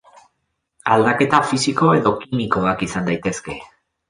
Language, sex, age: Basque, male, 40-49